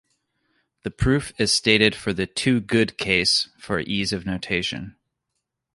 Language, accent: English, United States English